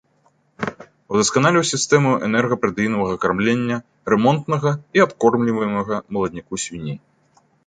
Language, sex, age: Belarusian, male, 19-29